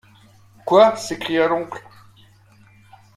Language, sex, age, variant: French, male, 40-49, Français de métropole